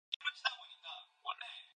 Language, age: Korean, 19-29